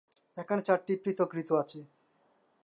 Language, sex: Bengali, male